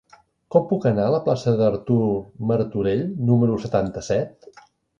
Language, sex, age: Catalan, male, 60-69